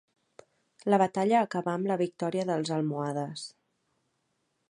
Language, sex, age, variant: Catalan, female, 19-29, Central